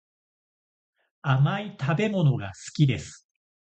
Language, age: Japanese, 40-49